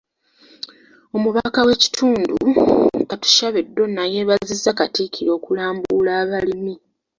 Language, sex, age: Ganda, female, 19-29